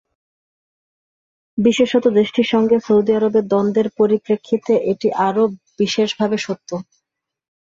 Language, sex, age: Bengali, female, 19-29